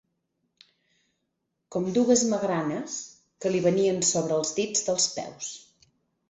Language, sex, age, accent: Catalan, female, 30-39, Garrotxi